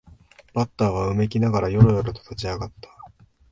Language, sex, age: Japanese, male, 19-29